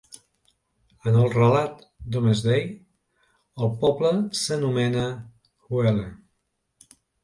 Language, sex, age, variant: Catalan, male, 60-69, Central